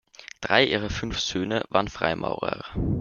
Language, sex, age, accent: German, male, under 19, Österreichisches Deutsch